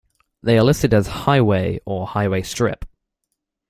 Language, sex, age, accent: English, male, 19-29, England English